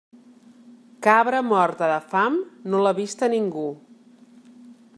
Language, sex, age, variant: Catalan, female, 40-49, Central